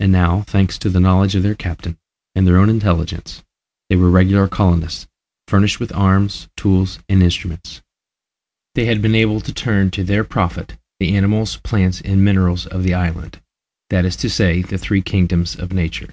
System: none